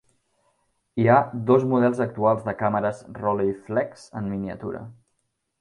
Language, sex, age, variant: Catalan, male, 19-29, Central